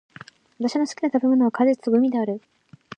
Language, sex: Japanese, female